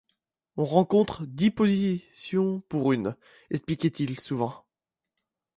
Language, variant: French, Français de métropole